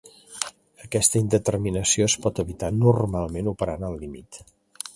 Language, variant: Catalan, Central